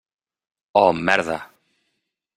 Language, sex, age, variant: Catalan, male, 40-49, Central